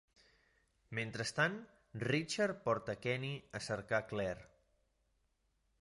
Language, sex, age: Catalan, male, 30-39